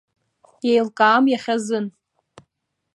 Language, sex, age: Abkhazian, female, 19-29